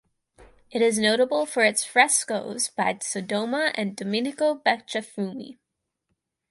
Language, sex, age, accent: English, female, under 19, United States English